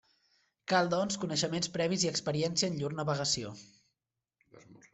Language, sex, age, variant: Catalan, male, 19-29, Central